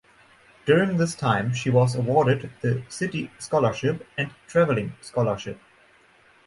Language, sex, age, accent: English, male, 19-29, German Accent